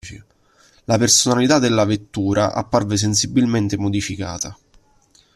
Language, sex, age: Italian, male, 19-29